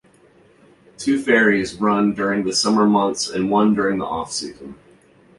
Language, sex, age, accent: English, male, 19-29, United States English